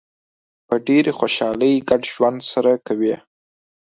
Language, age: Pashto, 19-29